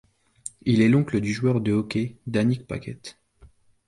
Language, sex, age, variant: French, male, 19-29, Français de métropole